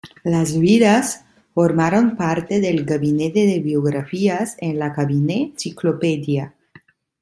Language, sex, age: Spanish, female, 30-39